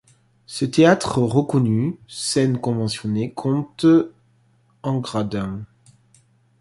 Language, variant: French, Français de métropole